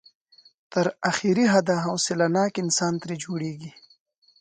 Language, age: Pashto, 19-29